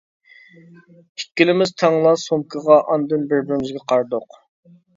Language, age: Uyghur, 19-29